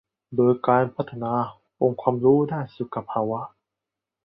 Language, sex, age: Thai, male, 19-29